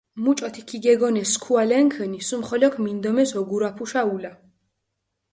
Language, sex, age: Mingrelian, female, 19-29